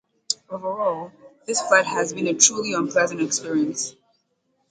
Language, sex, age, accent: English, female, 19-29, United States English